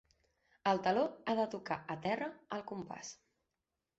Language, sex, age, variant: Catalan, female, 19-29, Central